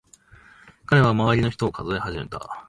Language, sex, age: Japanese, male, 19-29